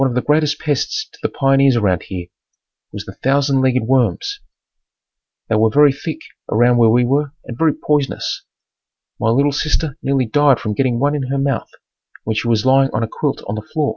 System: none